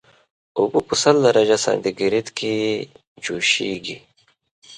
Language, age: Pashto, 30-39